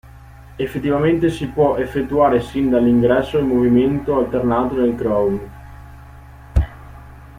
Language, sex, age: Italian, male, 19-29